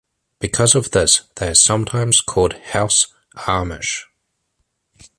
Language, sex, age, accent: English, male, 40-49, New Zealand English